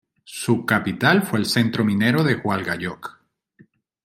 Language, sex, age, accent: Spanish, male, 40-49, Caribe: Cuba, Venezuela, Puerto Rico, República Dominicana, Panamá, Colombia caribeña, México caribeño, Costa del golfo de México